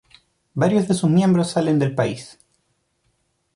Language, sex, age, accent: Spanish, male, 30-39, Chileno: Chile, Cuyo